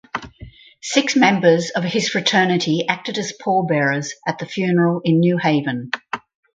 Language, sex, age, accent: English, female, 60-69, Australian English